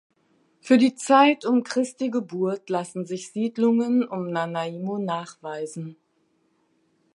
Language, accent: German, Deutschland Deutsch